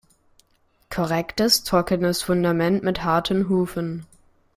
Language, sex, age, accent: German, male, under 19, Deutschland Deutsch